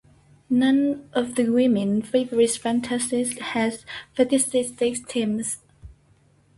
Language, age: English, 19-29